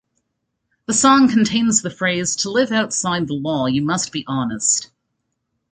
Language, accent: English, Canadian English